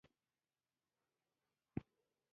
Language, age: Pashto, 19-29